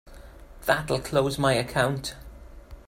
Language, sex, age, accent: English, male, 50-59, Welsh English